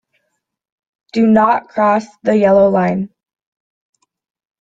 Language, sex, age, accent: English, female, 19-29, United States English